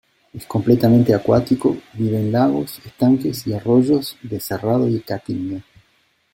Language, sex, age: Spanish, male, 50-59